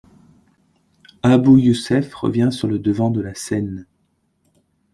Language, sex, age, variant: French, male, 19-29, Français de métropole